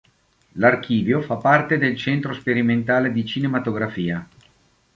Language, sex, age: Italian, male, 50-59